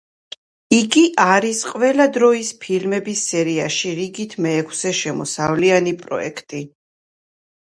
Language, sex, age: Georgian, female, 30-39